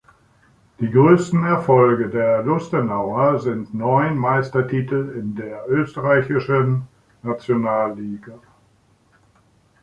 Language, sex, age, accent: German, male, 60-69, Deutschland Deutsch